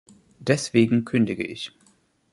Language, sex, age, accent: German, male, 19-29, Deutschland Deutsch